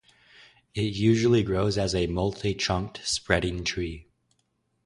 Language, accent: English, United States English